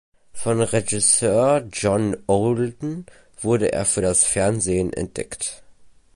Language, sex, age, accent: German, male, under 19, Deutschland Deutsch